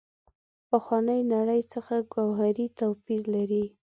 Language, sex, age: Pashto, female, 19-29